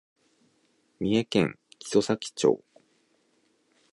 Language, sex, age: Japanese, male, 19-29